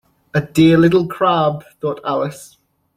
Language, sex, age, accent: English, male, 19-29, England English